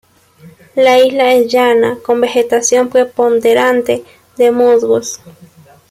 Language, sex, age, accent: Spanish, female, 19-29, Andino-Pacífico: Colombia, Perú, Ecuador, oeste de Bolivia y Venezuela andina